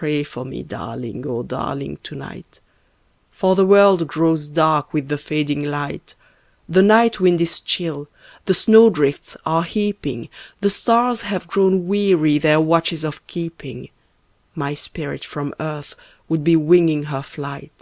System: none